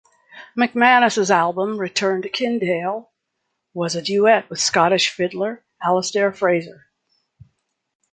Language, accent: English, United States English